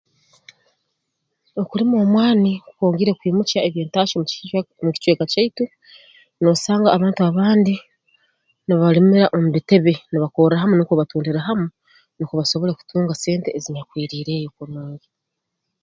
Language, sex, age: Tooro, female, 40-49